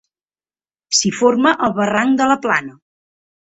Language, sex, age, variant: Catalan, female, 19-29, Central